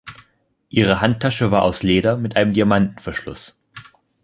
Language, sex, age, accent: German, male, 19-29, Deutschland Deutsch